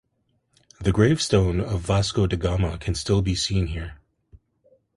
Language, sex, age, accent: English, male, 40-49, United States English